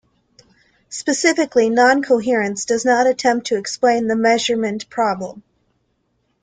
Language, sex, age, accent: English, female, 19-29, United States English